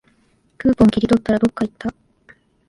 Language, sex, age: Japanese, female, 19-29